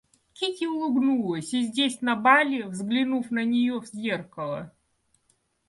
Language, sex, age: Russian, female, 40-49